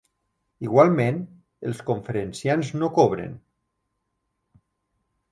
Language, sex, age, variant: Catalan, male, 30-39, Nord-Occidental